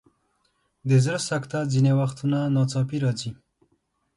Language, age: Pashto, 19-29